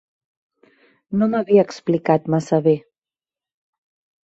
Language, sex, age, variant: Catalan, female, 30-39, Central